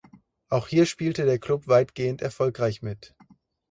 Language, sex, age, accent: German, male, 19-29, Deutschland Deutsch